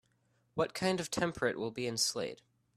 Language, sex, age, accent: English, male, under 19, United States English